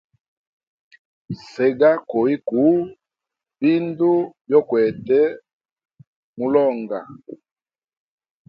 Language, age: Hemba, 40-49